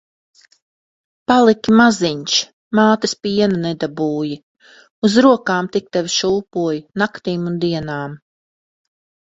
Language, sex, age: Latvian, female, 50-59